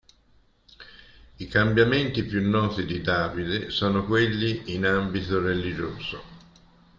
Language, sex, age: Italian, male, 60-69